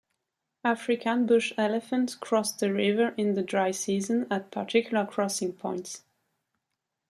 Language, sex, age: English, female, 30-39